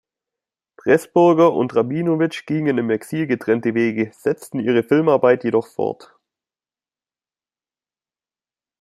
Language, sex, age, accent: German, male, 19-29, Deutschland Deutsch